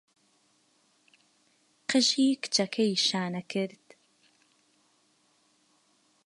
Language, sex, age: Central Kurdish, female, 19-29